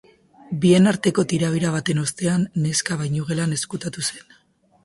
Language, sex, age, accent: Basque, female, 19-29, Mendebalekoa (Araba, Bizkaia, Gipuzkoako mendebaleko herri batzuk)